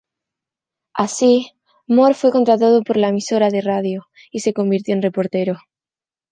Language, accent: Spanish, España: Sur peninsular (Andalucia, Extremadura, Murcia)